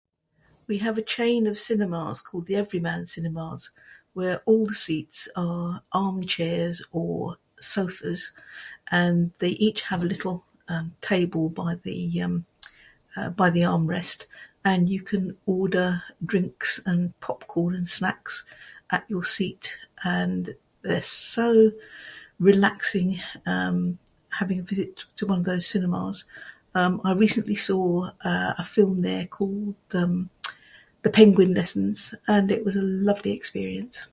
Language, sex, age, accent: English, female, 70-79, England English